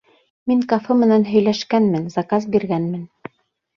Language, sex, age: Bashkir, female, 30-39